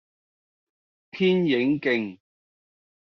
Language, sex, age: Cantonese, male, 40-49